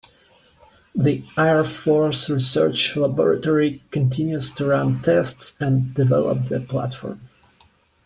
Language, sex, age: English, male, 19-29